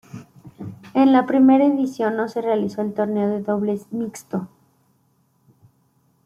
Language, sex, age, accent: Spanish, female, 19-29, México